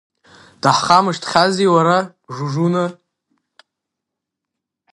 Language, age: Abkhazian, under 19